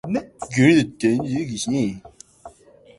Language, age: Japanese, under 19